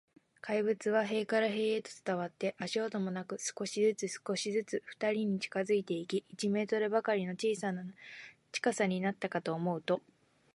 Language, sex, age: Japanese, female, 19-29